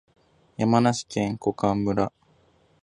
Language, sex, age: Japanese, male, 19-29